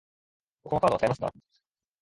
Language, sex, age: Japanese, male, 19-29